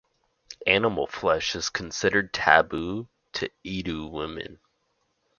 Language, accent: English, Canadian English